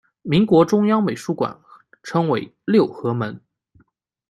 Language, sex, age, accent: Chinese, male, 19-29, 出生地：江苏省